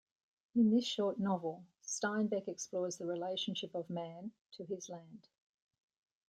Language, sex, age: English, female, 60-69